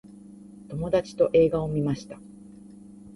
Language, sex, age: Japanese, female, 50-59